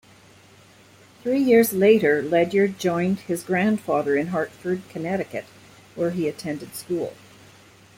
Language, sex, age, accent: English, female, 60-69, Canadian English